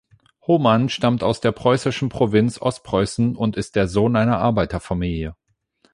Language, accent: German, Deutschland Deutsch